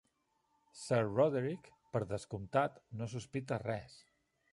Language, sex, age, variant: Catalan, male, 50-59, Central